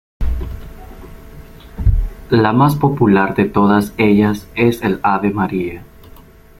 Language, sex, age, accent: Spanish, male, 19-29, América central